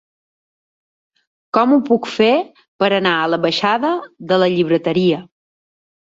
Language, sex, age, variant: Catalan, female, 40-49, Balear